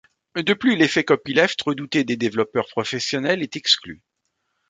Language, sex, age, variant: French, male, 50-59, Français de métropole